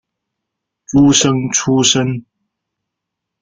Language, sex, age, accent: Chinese, male, 19-29, 出生地：四川省